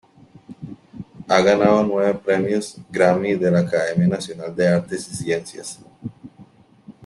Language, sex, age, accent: Spanish, male, 30-39, América central